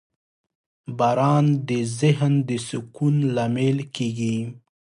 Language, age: Pashto, 19-29